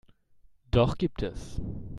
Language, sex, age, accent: German, male, 19-29, Deutschland Deutsch